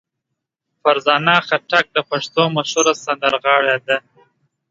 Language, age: Pashto, 19-29